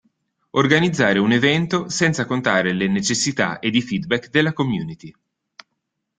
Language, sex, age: Italian, male, 19-29